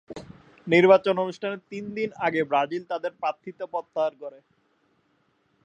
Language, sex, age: Bengali, male, 19-29